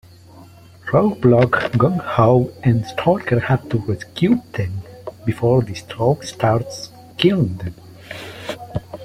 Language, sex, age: English, male, 19-29